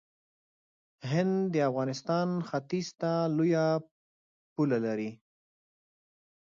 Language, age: Pashto, 30-39